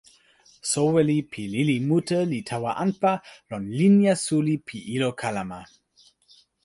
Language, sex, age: Toki Pona, male, 30-39